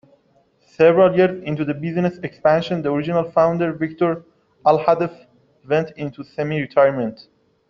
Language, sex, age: English, male, 19-29